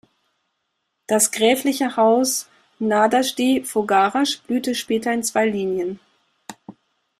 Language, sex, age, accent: German, female, 40-49, Deutschland Deutsch